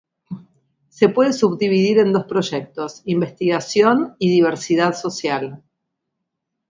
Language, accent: Spanish, Rioplatense: Argentina, Uruguay, este de Bolivia, Paraguay